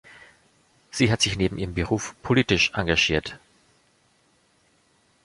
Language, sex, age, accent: German, male, 40-49, Deutschland Deutsch